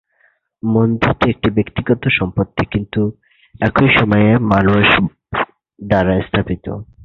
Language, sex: Bengali, male